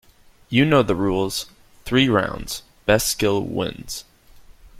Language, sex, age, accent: English, male, 19-29, United States English